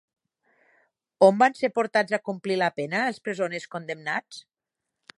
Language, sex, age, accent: Catalan, female, 50-59, Ebrenc